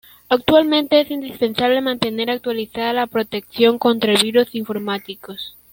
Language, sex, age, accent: Spanish, female, under 19, Andino-Pacífico: Colombia, Perú, Ecuador, oeste de Bolivia y Venezuela andina